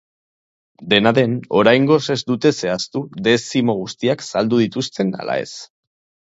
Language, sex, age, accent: Basque, male, 30-39, Mendebalekoa (Araba, Bizkaia, Gipuzkoako mendebaleko herri batzuk)